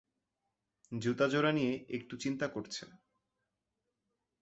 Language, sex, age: Bengali, male, 19-29